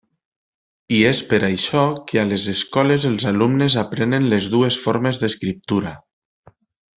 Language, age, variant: Catalan, 30-39, Nord-Occidental